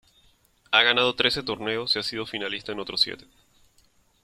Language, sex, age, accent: Spanish, male, 30-39, Caribe: Cuba, Venezuela, Puerto Rico, República Dominicana, Panamá, Colombia caribeña, México caribeño, Costa del golfo de México